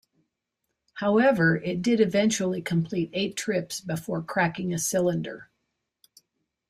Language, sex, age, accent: English, female, 60-69, United States English